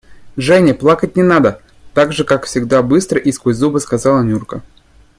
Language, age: Russian, 19-29